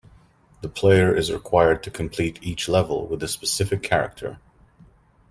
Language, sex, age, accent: English, male, 40-49, United States English